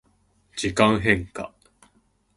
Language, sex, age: Japanese, male, 19-29